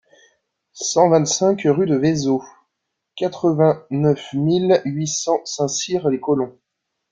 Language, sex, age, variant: French, male, 30-39, Français de métropole